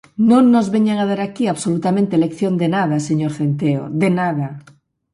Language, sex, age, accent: Galician, female, 40-49, Normativo (estándar)